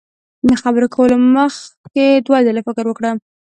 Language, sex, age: Pashto, female, under 19